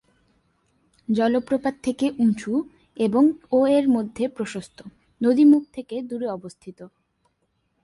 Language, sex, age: Bengali, female, 19-29